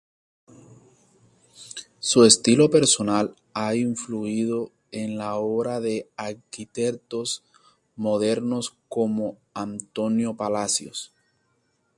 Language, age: Spanish, 30-39